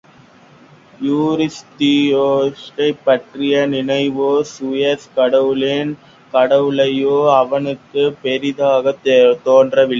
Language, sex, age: Tamil, male, under 19